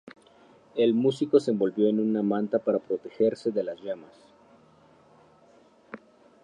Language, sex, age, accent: Spanish, male, 19-29, México